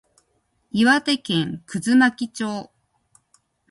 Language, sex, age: Japanese, female, 50-59